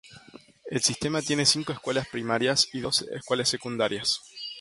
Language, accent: Spanish, Rioplatense: Argentina, Uruguay, este de Bolivia, Paraguay